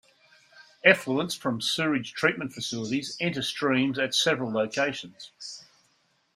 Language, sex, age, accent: English, male, 50-59, Australian English